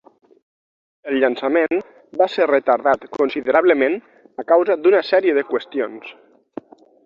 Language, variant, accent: Catalan, Nord-Occidental, nord-occidental; Lleida